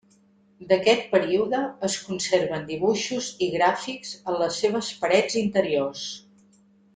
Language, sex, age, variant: Catalan, female, 50-59, Central